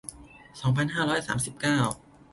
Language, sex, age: Thai, male, 19-29